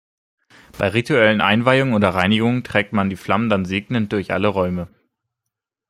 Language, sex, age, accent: German, male, 19-29, Deutschland Deutsch